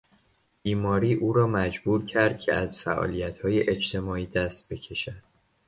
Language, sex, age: Persian, male, under 19